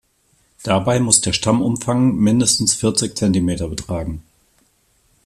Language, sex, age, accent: German, male, 40-49, Deutschland Deutsch